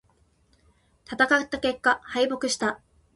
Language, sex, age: Japanese, female, 19-29